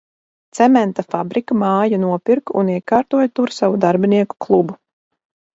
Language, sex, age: Latvian, female, 40-49